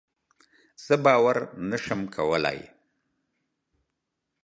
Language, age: Pashto, 50-59